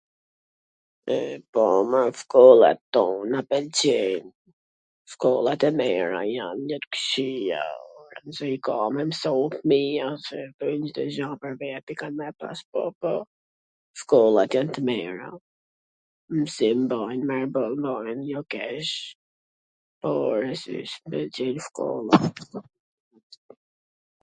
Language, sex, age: Gheg Albanian, female, 50-59